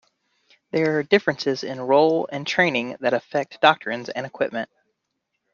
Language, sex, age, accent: English, male, 30-39, United States English